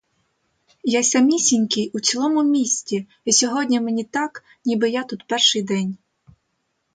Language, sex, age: Ukrainian, female, 30-39